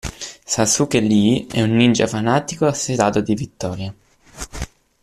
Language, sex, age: Italian, male, 19-29